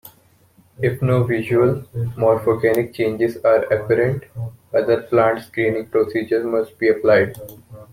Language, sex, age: English, male, 19-29